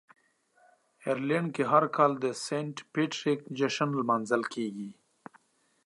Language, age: Pashto, 30-39